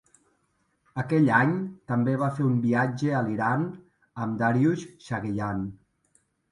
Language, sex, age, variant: Catalan, male, 30-39, Nord-Occidental